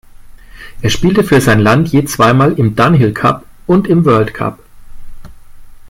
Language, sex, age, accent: German, male, 40-49, Deutschland Deutsch